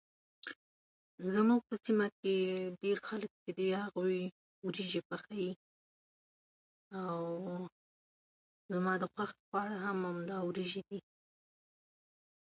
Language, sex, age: Pashto, female, 30-39